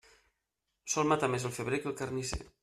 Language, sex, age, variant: Catalan, male, 30-39, Nord-Occidental